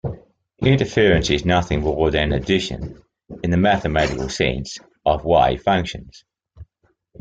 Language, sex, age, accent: English, male, 60-69, Australian English